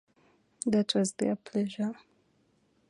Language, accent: English, Southern African (South Africa, Zimbabwe, Namibia)